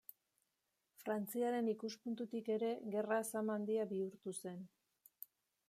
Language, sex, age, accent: Basque, female, 50-59, Mendebalekoa (Araba, Bizkaia, Gipuzkoako mendebaleko herri batzuk)